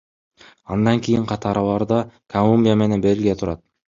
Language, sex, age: Kyrgyz, male, under 19